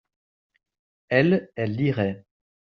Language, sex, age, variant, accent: French, male, 30-39, Français d'Europe, Français de Belgique